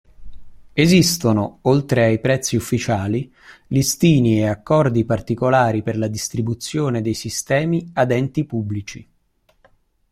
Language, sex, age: Italian, male, 40-49